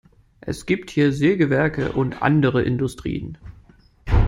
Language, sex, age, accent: German, male, 19-29, Deutschland Deutsch